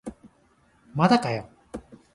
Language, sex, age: Japanese, male, 50-59